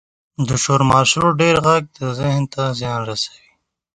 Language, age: Pashto, 19-29